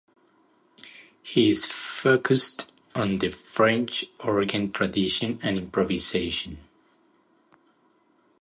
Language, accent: English, United States English